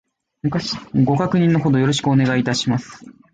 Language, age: Japanese, 19-29